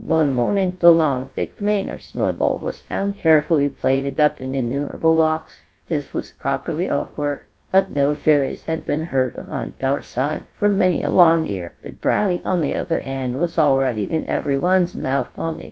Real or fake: fake